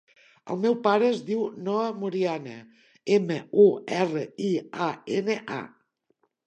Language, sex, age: Catalan, female, 60-69